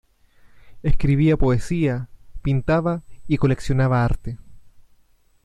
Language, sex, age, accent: Spanish, male, 19-29, Chileno: Chile, Cuyo